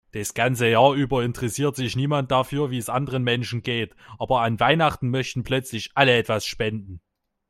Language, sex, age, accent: German, male, 19-29, Deutschland Deutsch